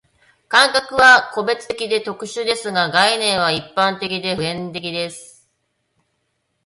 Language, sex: Japanese, female